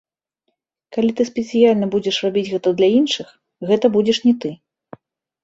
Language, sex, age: Belarusian, female, 30-39